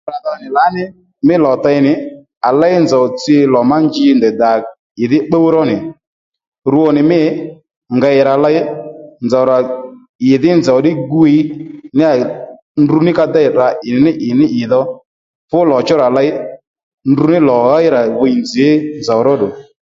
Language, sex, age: Lendu, male, 30-39